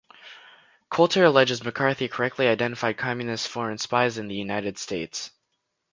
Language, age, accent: English, under 19, United States English